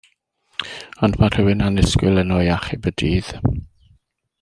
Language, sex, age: Welsh, male, 50-59